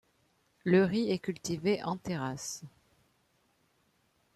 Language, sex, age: French, female, 50-59